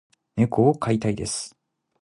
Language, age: Japanese, 30-39